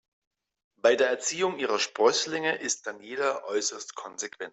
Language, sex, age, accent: German, male, 30-39, Deutschland Deutsch